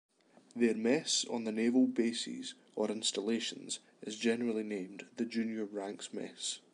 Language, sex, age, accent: English, male, 19-29, Scottish English